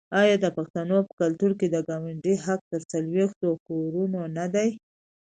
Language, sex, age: Pashto, female, 19-29